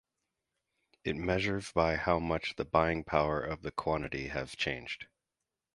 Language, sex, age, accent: English, male, 40-49, United States English